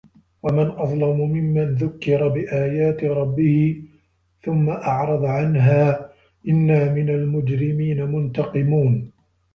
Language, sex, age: Arabic, male, 30-39